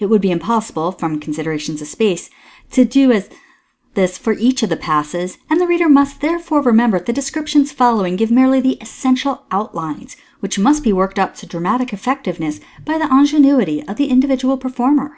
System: none